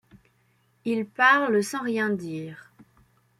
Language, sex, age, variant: French, female, under 19, Français de métropole